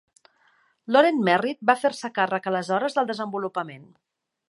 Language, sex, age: Catalan, female, 50-59